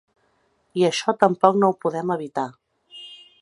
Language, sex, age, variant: Catalan, female, 40-49, Central